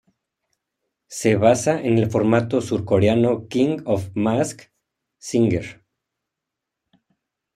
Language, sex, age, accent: Spanish, male, 30-39, México